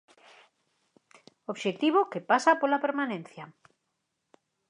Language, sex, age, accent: Galician, female, 50-59, Normativo (estándar)